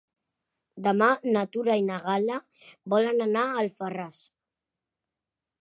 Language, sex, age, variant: Catalan, female, 40-49, Central